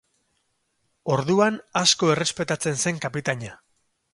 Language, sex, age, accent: Basque, male, 40-49, Mendebalekoa (Araba, Bizkaia, Gipuzkoako mendebaleko herri batzuk)